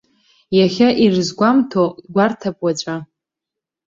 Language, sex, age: Abkhazian, female, under 19